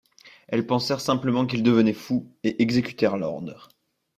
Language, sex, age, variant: French, male, 19-29, Français de métropole